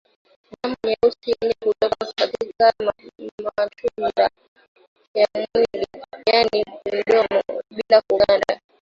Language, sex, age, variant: Swahili, female, 19-29, Kiswahili cha Bara ya Kenya